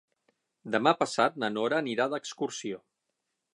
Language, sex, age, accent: Catalan, male, 50-59, balear; central